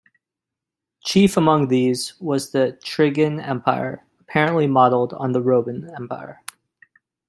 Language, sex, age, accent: English, male, 19-29, United States English